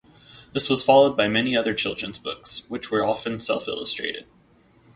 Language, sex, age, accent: English, male, 30-39, United States English